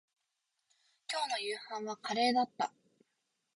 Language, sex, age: Japanese, female, 19-29